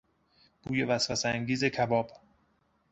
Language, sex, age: Persian, male, 30-39